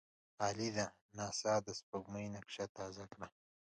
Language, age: Pashto, 19-29